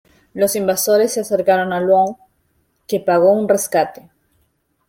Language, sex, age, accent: Spanish, female, 19-29, Rioplatense: Argentina, Uruguay, este de Bolivia, Paraguay